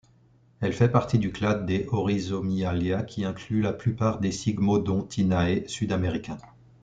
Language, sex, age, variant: French, male, 30-39, Français de métropole